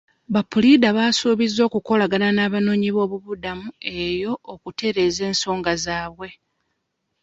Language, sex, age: Ganda, female, 30-39